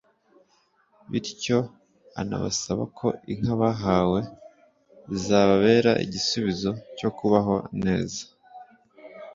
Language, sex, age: Kinyarwanda, male, 19-29